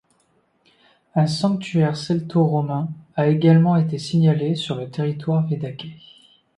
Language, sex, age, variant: French, male, 19-29, Français de métropole